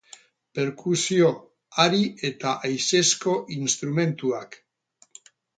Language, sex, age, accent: Basque, male, 60-69, Erdialdekoa edo Nafarra (Gipuzkoa, Nafarroa)